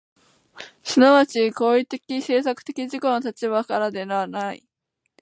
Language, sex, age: Japanese, female, 19-29